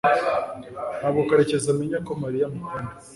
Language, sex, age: Kinyarwanda, male, 19-29